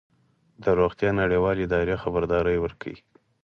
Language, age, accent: Pashto, 19-29, معیاري پښتو